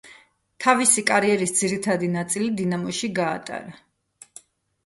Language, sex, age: Georgian, female, 40-49